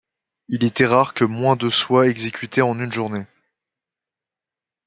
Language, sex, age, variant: French, male, 19-29, Français de métropole